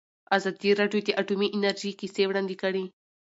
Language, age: Pashto, 19-29